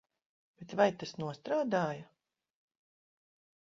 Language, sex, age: Latvian, female, 40-49